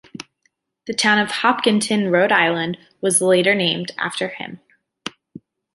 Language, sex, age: English, female, 19-29